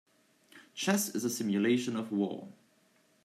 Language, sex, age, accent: English, male, 19-29, United States English